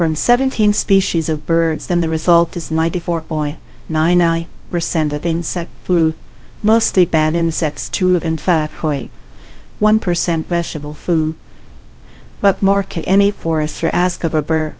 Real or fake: fake